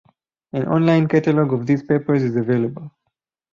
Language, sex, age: English, male, 19-29